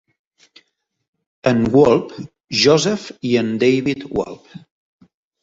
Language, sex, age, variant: Catalan, male, 40-49, Central